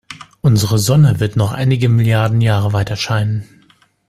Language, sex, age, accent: German, male, 40-49, Deutschland Deutsch